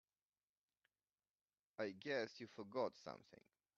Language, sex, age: English, male, 50-59